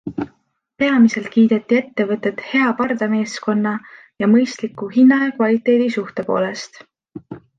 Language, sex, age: Estonian, female, 19-29